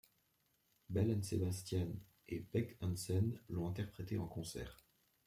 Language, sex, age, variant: French, male, 30-39, Français de métropole